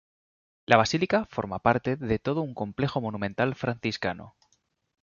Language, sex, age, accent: Spanish, male, 30-39, España: Norte peninsular (Asturias, Castilla y León, Cantabria, País Vasco, Navarra, Aragón, La Rioja, Guadalajara, Cuenca)